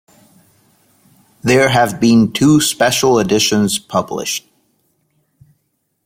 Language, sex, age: English, male, 19-29